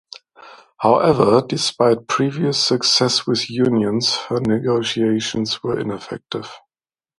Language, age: English, 30-39